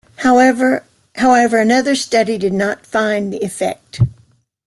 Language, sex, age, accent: English, female, 60-69, United States English